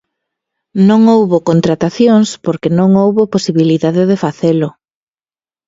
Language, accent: Galician, Normativo (estándar)